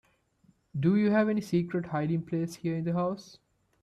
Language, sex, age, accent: English, male, 19-29, India and South Asia (India, Pakistan, Sri Lanka)